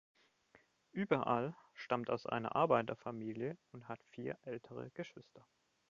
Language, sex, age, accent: German, male, 30-39, Deutschland Deutsch